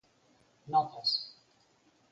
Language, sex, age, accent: Galician, male, 50-59, Normativo (estándar)